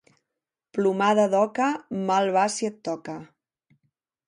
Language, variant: Catalan, Central